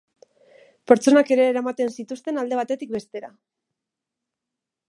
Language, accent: Basque, Mendebalekoa (Araba, Bizkaia, Gipuzkoako mendebaleko herri batzuk)